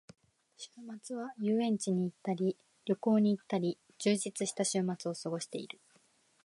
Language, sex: Japanese, female